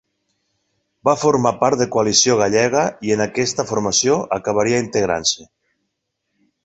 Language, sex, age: Catalan, male, 40-49